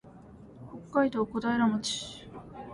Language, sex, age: Japanese, female, 19-29